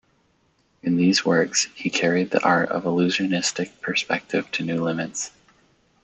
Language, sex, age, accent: English, male, 30-39, United States English